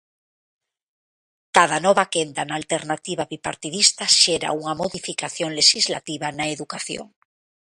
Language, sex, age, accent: Galician, female, 40-49, Normativo (estándar)